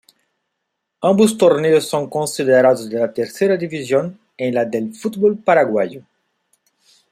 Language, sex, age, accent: Spanish, male, 40-49, España: Sur peninsular (Andalucia, Extremadura, Murcia)